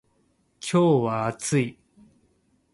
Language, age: Japanese, 30-39